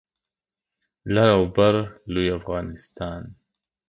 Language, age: Pashto, 30-39